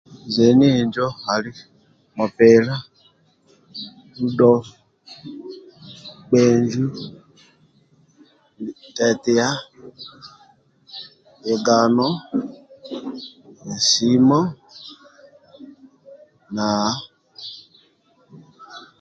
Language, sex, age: Amba (Uganda), male, 50-59